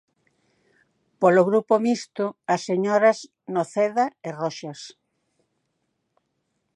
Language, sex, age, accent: Galician, female, 70-79, Atlántico (seseo e gheada)